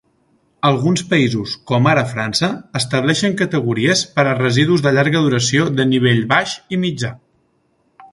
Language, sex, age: Catalan, male, 19-29